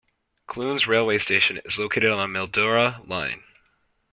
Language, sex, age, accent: English, male, under 19, United States English